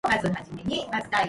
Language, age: English, 30-39